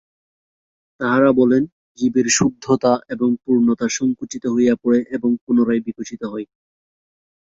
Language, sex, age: Bengali, male, 19-29